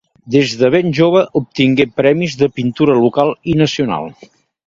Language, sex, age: Catalan, male, 60-69